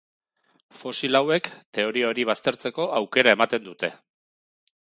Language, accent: Basque, Erdialdekoa edo Nafarra (Gipuzkoa, Nafarroa)